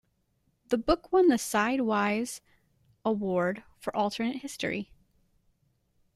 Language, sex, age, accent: English, female, 19-29, United States English